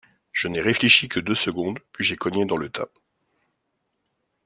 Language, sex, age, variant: French, male, 40-49, Français de métropole